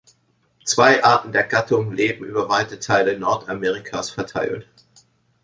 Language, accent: German, Deutschland Deutsch